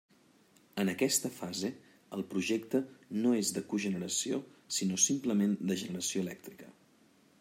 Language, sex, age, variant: Catalan, male, 40-49, Central